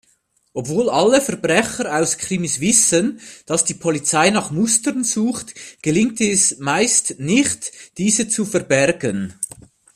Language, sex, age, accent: German, male, 40-49, Schweizerdeutsch